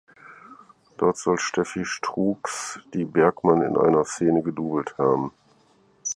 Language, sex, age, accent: German, male, 50-59, Deutschland Deutsch